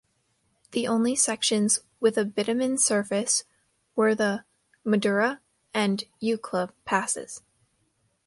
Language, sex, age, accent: English, female, under 19, United States English